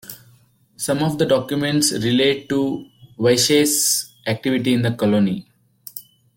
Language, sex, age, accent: English, male, 19-29, India and South Asia (India, Pakistan, Sri Lanka)